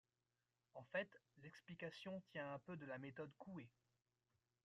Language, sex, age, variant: French, male, 30-39, Français de métropole